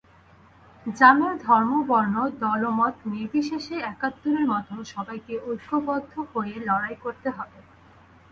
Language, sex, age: Bengali, female, 19-29